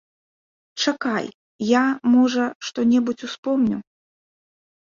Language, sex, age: Belarusian, female, 30-39